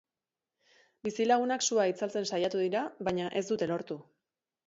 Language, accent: Basque, Erdialdekoa edo Nafarra (Gipuzkoa, Nafarroa)